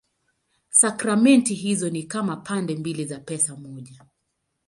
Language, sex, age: Swahili, female, 30-39